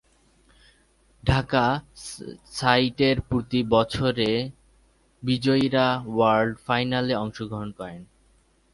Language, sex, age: Bengali, male, 19-29